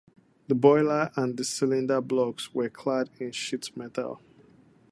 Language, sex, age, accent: English, male, 19-29, Nigerian English